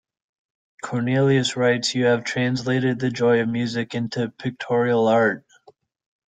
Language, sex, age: English, male, 30-39